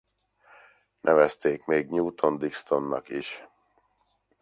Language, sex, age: Hungarian, male, 50-59